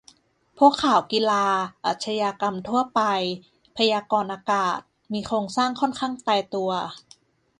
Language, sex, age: Thai, female, 30-39